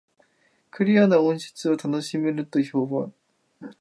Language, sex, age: Japanese, male, 19-29